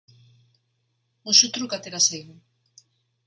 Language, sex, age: Basque, female, 60-69